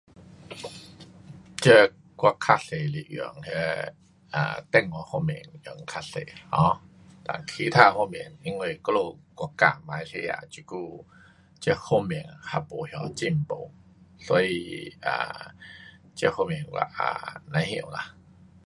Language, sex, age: Pu-Xian Chinese, male, 50-59